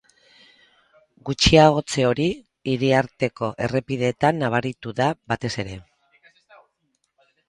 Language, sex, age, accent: Basque, female, 50-59, Mendebalekoa (Araba, Bizkaia, Gipuzkoako mendebaleko herri batzuk)